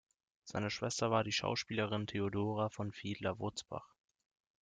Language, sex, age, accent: German, male, 19-29, Deutschland Deutsch